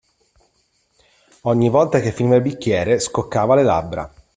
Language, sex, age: Italian, male, 30-39